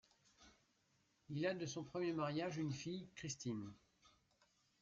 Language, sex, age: French, male, 40-49